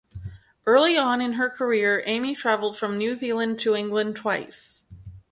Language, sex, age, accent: English, female, 30-39, Canadian English